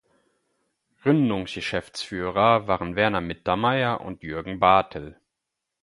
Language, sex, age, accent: German, male, 30-39, Deutschland Deutsch